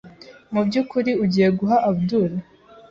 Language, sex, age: Kinyarwanda, female, 19-29